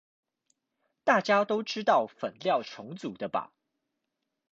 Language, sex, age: Chinese, male, 19-29